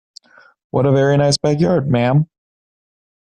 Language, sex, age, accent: English, male, 19-29, United States English